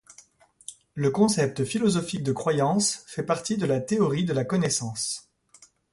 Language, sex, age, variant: French, male, 40-49, Français de métropole